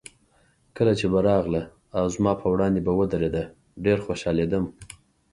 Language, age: Pashto, 30-39